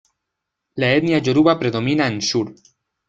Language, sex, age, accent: Spanish, male, 19-29, España: Centro-Sur peninsular (Madrid, Toledo, Castilla-La Mancha)